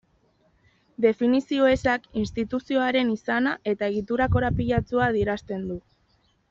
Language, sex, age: Basque, female, 19-29